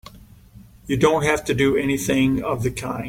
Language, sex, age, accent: English, male, 50-59, United States English